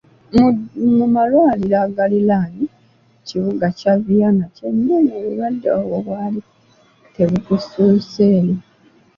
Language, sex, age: Ganda, female, 19-29